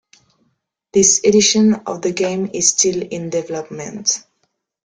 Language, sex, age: English, female, under 19